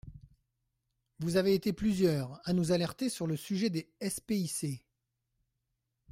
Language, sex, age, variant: French, male, 40-49, Français de métropole